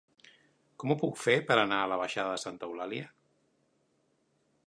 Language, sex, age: Catalan, male, 50-59